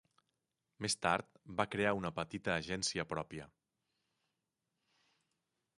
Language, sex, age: Catalan, male, 40-49